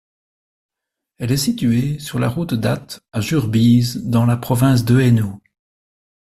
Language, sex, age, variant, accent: French, male, 50-59, Français d'Europe, Français de Belgique